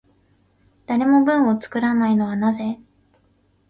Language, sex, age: Japanese, female, 19-29